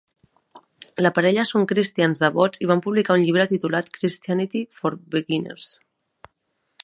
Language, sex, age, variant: Catalan, female, 30-39, Central